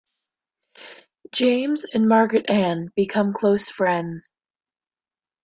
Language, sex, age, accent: English, female, under 19, United States English